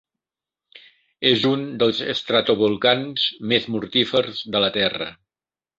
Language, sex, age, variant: Catalan, male, 60-69, Central